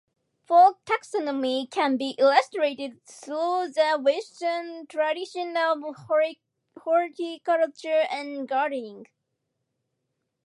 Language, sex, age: English, female, 19-29